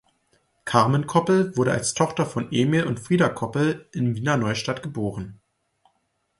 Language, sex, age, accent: German, male, 19-29, Deutschland Deutsch